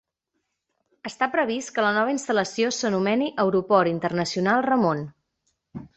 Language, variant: Catalan, Central